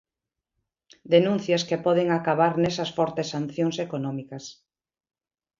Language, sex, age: Galician, female, 60-69